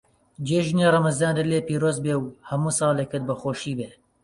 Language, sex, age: Central Kurdish, male, 30-39